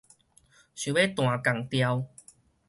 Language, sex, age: Min Nan Chinese, male, 19-29